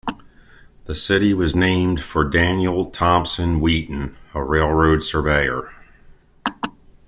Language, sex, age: English, male, 50-59